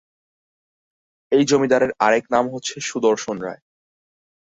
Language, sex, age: Bengali, male, 19-29